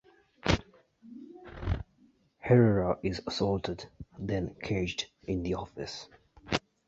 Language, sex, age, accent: English, male, 19-29, England English